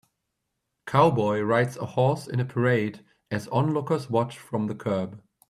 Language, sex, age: English, male, 30-39